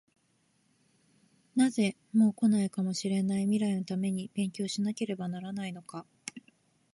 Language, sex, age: Japanese, female, 30-39